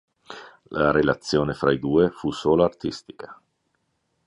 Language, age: Italian, 50-59